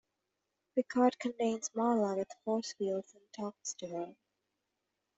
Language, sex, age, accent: English, female, 19-29, United States English